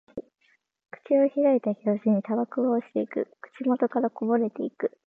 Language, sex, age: Japanese, female, under 19